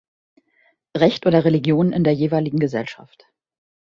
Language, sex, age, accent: German, female, 50-59, Deutschland Deutsch